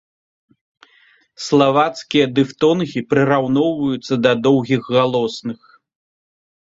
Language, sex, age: Belarusian, male, 40-49